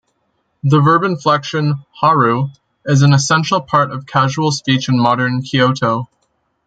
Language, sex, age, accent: English, male, 19-29, Canadian English